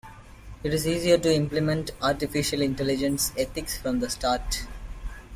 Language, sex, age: English, male, under 19